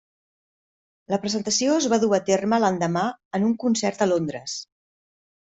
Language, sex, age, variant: Catalan, female, 50-59, Central